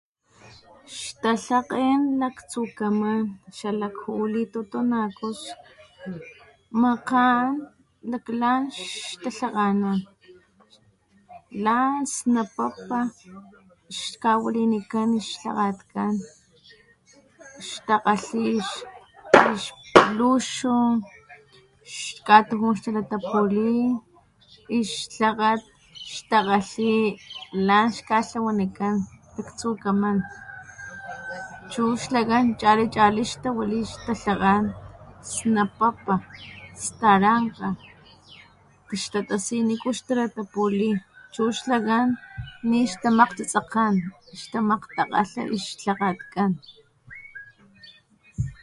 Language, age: Papantla Totonac, 30-39